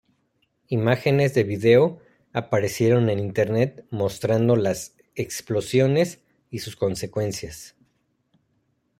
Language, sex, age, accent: Spanish, male, 30-39, México